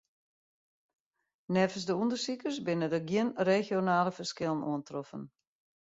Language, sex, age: Western Frisian, female, 60-69